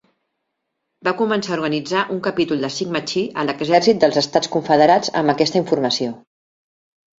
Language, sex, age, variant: Catalan, female, 50-59, Central